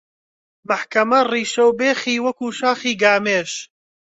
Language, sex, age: Central Kurdish, male, 19-29